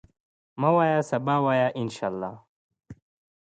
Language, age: Pashto, 19-29